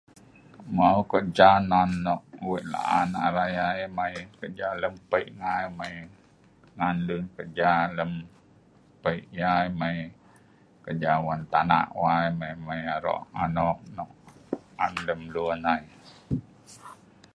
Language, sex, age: Sa'ban, female, 60-69